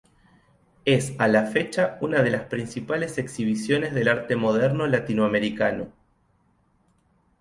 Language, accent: Spanish, Rioplatense: Argentina, Uruguay, este de Bolivia, Paraguay